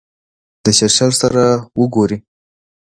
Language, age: Pashto, 19-29